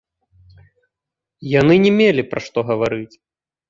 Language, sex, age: Belarusian, male, 30-39